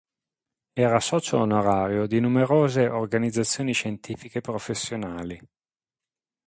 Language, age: Italian, 40-49